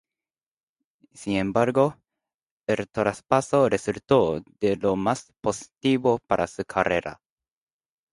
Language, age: Spanish, 19-29